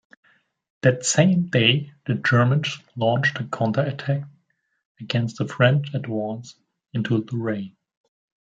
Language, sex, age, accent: English, male, 19-29, England English